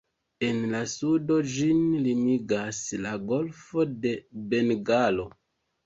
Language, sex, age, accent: Esperanto, male, 30-39, Internacia